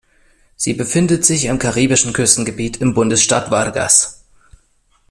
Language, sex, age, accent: German, male, under 19, Deutschland Deutsch